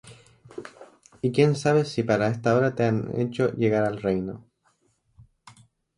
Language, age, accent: Spanish, 19-29, España: Islas Canarias